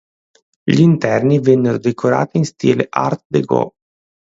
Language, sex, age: Italian, male, 19-29